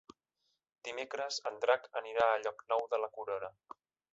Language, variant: Catalan, Central